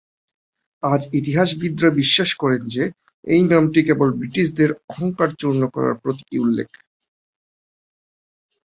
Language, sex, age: Bengali, male, 30-39